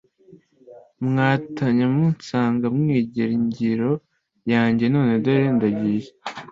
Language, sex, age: Kinyarwanda, male, under 19